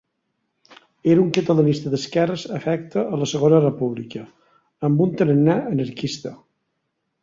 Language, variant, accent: Catalan, Balear, balear